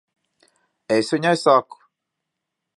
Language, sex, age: Latvian, male, 19-29